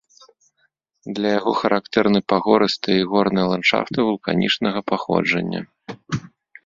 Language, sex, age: Belarusian, male, 30-39